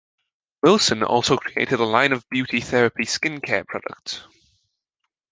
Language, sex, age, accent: English, male, 19-29, England English